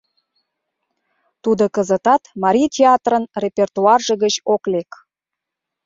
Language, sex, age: Mari, female, 19-29